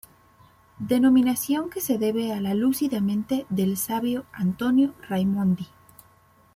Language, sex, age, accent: Spanish, female, 30-39, México